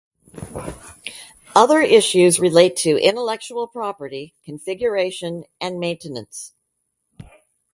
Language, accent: English, United States English